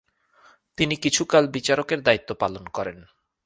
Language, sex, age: Bengali, male, 30-39